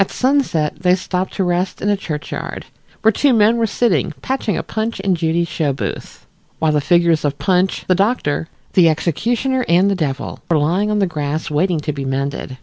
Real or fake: real